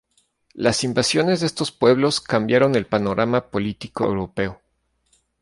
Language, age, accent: Spanish, 30-39, México